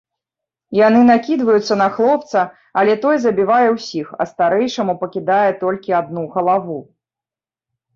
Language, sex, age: Belarusian, female, 30-39